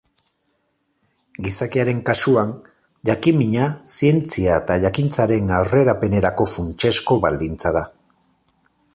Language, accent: Basque, Mendebalekoa (Araba, Bizkaia, Gipuzkoako mendebaleko herri batzuk)